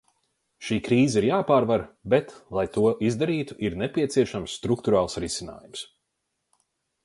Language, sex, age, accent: Latvian, male, 30-39, bez akcenta